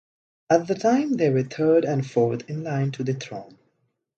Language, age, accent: English, 19-29, India and South Asia (India, Pakistan, Sri Lanka)